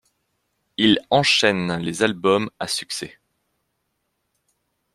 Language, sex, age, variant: French, male, 30-39, Français de métropole